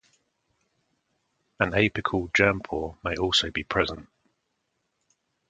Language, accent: English, England English